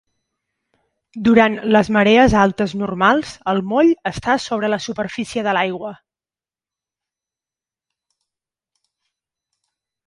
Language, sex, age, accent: Catalan, female, 40-49, nord-oriental